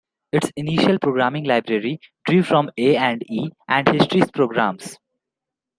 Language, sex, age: English, male, under 19